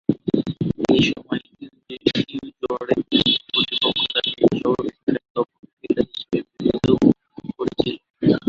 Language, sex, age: Bengali, male, 19-29